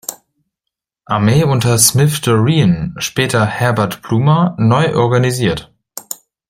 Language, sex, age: German, male, 19-29